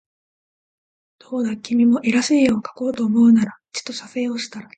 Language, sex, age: Japanese, female, 19-29